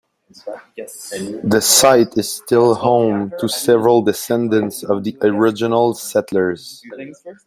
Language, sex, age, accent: English, male, 30-39, Canadian English